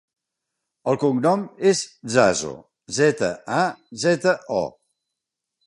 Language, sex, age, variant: Catalan, male, 70-79, Central